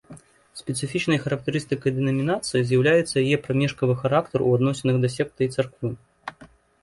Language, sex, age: Belarusian, male, 30-39